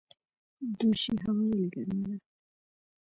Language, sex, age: Pashto, female, 19-29